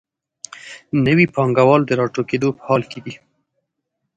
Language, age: Pashto, 30-39